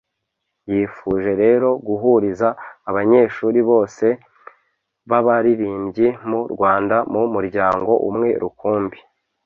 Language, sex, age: Kinyarwanda, male, 30-39